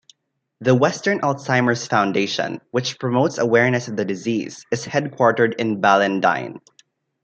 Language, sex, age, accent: English, male, 19-29, Filipino